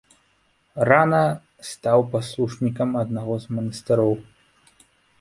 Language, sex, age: Belarusian, male, 19-29